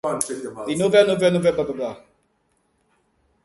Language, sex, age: English, male, 30-39